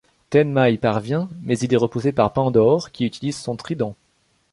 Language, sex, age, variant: French, male, 19-29, Français de métropole